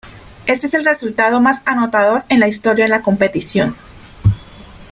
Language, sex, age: Spanish, female, 30-39